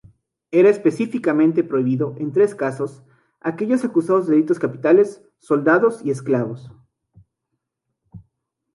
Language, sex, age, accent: Spanish, male, 19-29, México